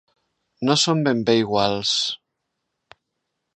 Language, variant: Catalan, Central